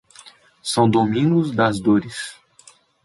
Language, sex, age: Portuguese, male, 19-29